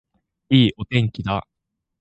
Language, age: Japanese, 19-29